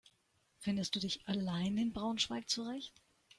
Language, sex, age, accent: German, female, 50-59, Deutschland Deutsch